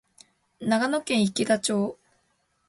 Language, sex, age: Japanese, female, 19-29